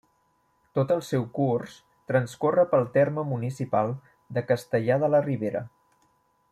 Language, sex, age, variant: Catalan, male, 40-49, Central